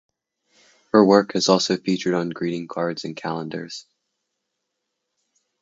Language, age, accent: English, 40-49, United States English